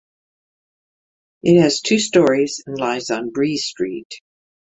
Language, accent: English, United States English